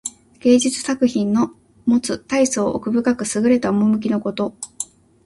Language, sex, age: Japanese, female, 19-29